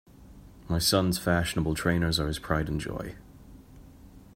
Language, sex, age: English, male, 19-29